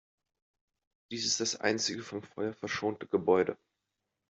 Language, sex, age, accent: German, male, 19-29, Deutschland Deutsch